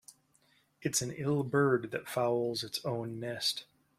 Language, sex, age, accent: English, male, 40-49, United States English